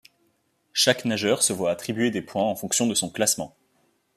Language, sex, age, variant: French, male, 19-29, Français de métropole